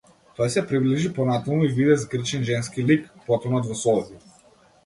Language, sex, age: Macedonian, male, 19-29